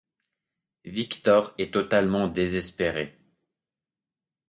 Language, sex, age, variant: French, male, 19-29, Français de métropole